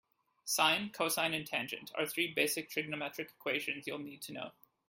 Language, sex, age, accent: English, male, 30-39, United States English